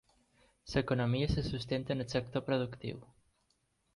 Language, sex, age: Catalan, male, 19-29